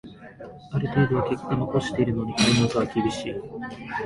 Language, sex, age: Japanese, male, 19-29